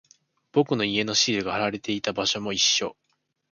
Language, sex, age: Japanese, male, 19-29